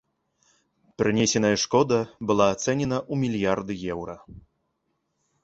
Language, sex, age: Belarusian, male, 19-29